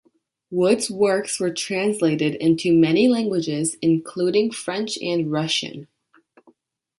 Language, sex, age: English, female, 19-29